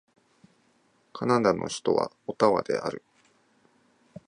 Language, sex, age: Japanese, male, 19-29